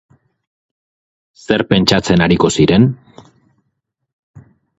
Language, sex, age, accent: Basque, male, 30-39, Erdialdekoa edo Nafarra (Gipuzkoa, Nafarroa)